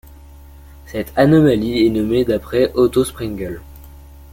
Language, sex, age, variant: French, male, under 19, Français de métropole